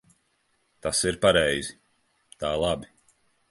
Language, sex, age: Latvian, male, 30-39